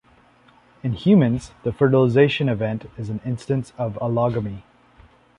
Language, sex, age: English, male, 30-39